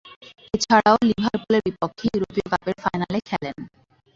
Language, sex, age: Bengali, female, 19-29